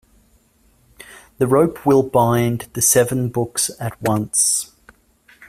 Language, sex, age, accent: English, male, 30-39, Australian English